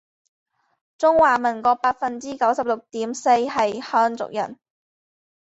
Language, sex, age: Chinese, female, 19-29